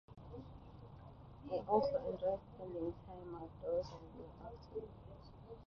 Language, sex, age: English, female, 19-29